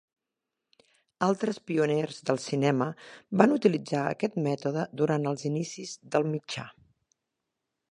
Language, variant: Catalan, Central